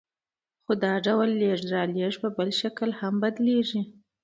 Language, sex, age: Pashto, female, 30-39